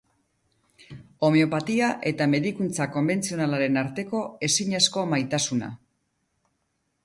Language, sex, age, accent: Basque, female, 50-59, Mendebalekoa (Araba, Bizkaia, Gipuzkoako mendebaleko herri batzuk)